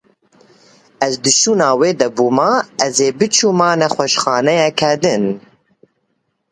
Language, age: Kurdish, 19-29